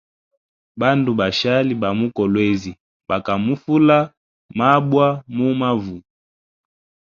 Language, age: Hemba, 19-29